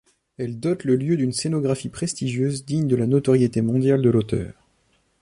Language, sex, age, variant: French, male, 30-39, Français de métropole